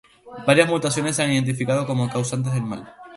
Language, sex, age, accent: Spanish, male, 19-29, España: Islas Canarias